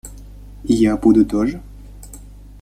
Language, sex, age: Russian, male, 19-29